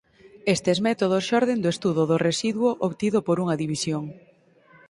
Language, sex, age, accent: Galician, female, 19-29, Oriental (común en zona oriental)